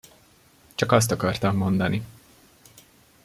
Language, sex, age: Hungarian, male, 19-29